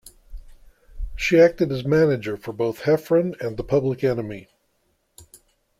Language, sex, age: English, male, 60-69